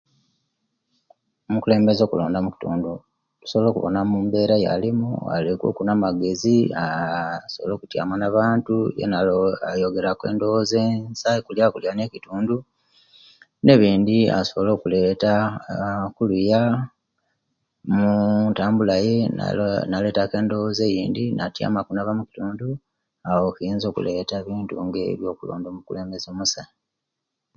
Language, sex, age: Kenyi, male, 50-59